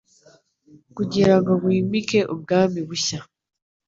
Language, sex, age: Kinyarwanda, female, 19-29